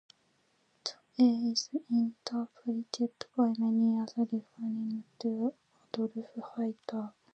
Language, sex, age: English, female, 19-29